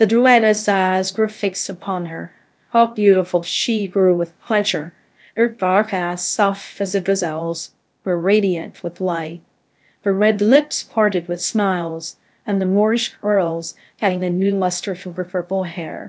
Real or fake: fake